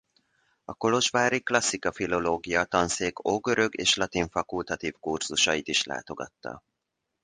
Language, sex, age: Hungarian, male, 40-49